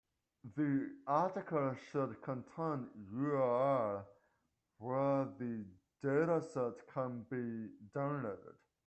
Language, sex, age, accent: English, male, 30-39, United States English